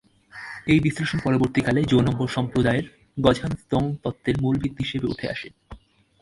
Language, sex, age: Bengali, male, under 19